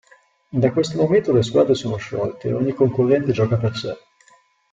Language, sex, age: Italian, male, 40-49